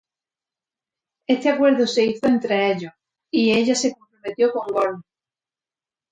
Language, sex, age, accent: Spanish, female, 40-49, España: Sur peninsular (Andalucia, Extremadura, Murcia)